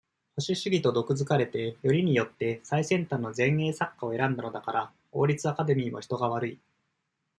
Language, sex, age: Japanese, male, 19-29